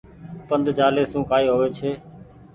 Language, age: Goaria, 19-29